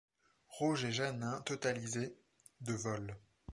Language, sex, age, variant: French, male, 19-29, Français de métropole